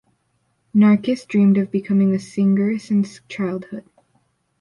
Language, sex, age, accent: English, female, under 19, United States English